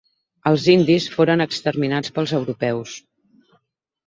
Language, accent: Catalan, balear; central